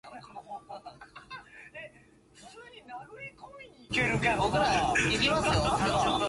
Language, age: English, under 19